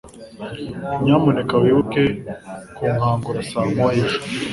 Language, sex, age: Kinyarwanda, male, under 19